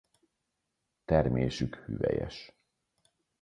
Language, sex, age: Hungarian, male, 40-49